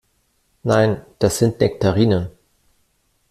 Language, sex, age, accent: German, male, 40-49, Deutschland Deutsch